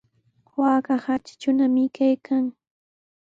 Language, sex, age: Sihuas Ancash Quechua, female, 19-29